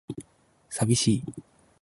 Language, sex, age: Japanese, male, under 19